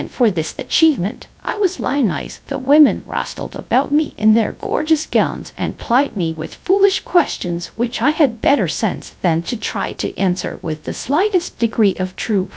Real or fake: fake